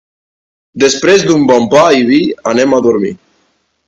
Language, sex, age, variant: Catalan, male, 19-29, Nord-Occidental